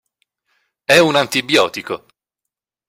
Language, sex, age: Italian, male, 19-29